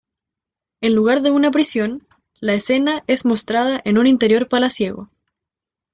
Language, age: Spanish, 19-29